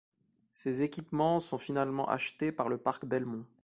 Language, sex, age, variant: French, male, 30-39, Français de métropole